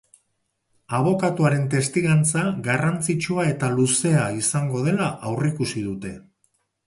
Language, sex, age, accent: Basque, male, 40-49, Erdialdekoa edo Nafarra (Gipuzkoa, Nafarroa)